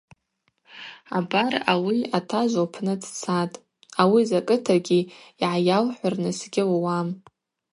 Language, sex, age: Abaza, female, 19-29